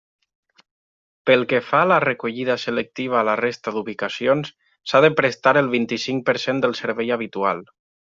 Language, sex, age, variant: Catalan, male, 19-29, Nord-Occidental